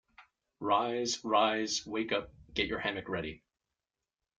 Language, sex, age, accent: English, male, 19-29, United States English